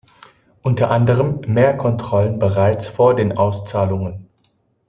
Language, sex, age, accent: German, male, 30-39, Deutschland Deutsch